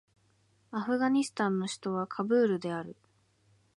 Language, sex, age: Japanese, female, 19-29